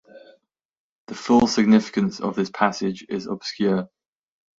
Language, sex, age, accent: English, male, 19-29, England English